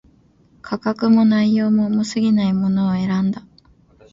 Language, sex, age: Japanese, female, 19-29